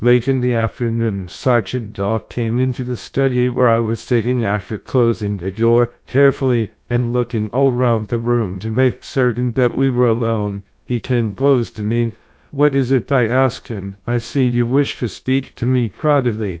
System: TTS, GlowTTS